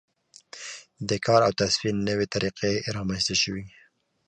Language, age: Pashto, 19-29